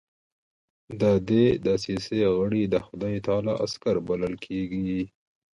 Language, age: Pashto, 19-29